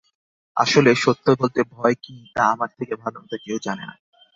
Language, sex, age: Bengali, male, 19-29